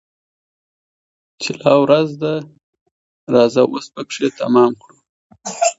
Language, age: Pashto, 30-39